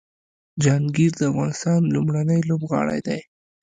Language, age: Pashto, 19-29